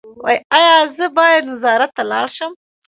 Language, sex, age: Pashto, female, 19-29